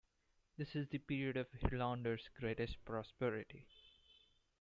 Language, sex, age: English, male, 19-29